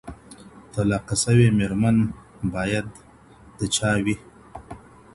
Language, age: Pashto, 40-49